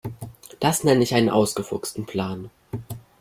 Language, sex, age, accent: German, male, under 19, Deutschland Deutsch